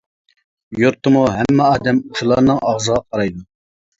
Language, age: Uyghur, 19-29